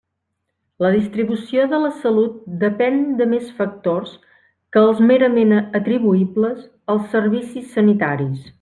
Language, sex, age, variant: Catalan, female, 30-39, Central